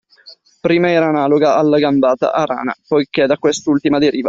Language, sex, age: Italian, male, 19-29